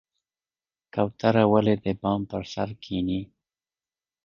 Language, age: Pashto, 30-39